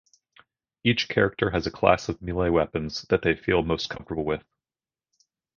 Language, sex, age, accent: English, male, 30-39, United States English